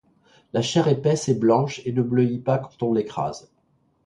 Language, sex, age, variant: French, male, 50-59, Français de métropole